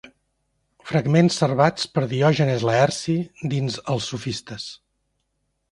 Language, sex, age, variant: Catalan, male, 50-59, Central